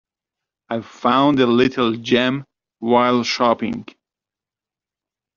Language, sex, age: English, male, 40-49